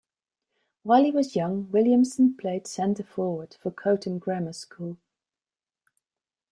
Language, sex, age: English, female, 40-49